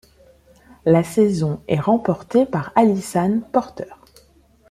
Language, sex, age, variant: French, female, 19-29, Français de métropole